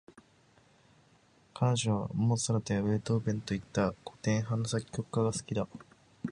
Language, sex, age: Japanese, male, 19-29